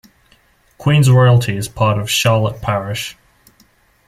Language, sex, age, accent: English, male, under 19, Australian English